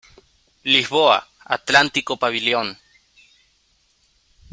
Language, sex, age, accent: Spanish, male, 19-29, Rioplatense: Argentina, Uruguay, este de Bolivia, Paraguay